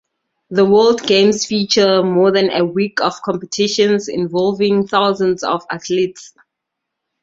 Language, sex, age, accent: English, female, 30-39, Southern African (South Africa, Zimbabwe, Namibia)